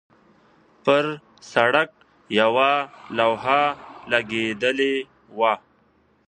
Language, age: Pashto, 19-29